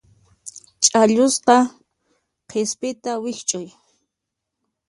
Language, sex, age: Puno Quechua, female, 19-29